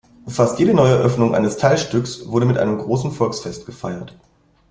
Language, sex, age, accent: German, male, 30-39, Deutschland Deutsch